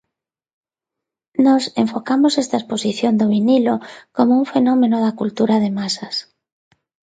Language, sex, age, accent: Galician, female, 40-49, Neofalante